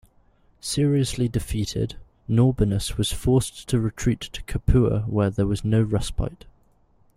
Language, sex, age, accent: English, male, 19-29, England English